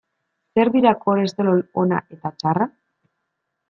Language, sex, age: Basque, male, 19-29